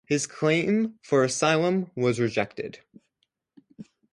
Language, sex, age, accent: English, male, under 19, United States English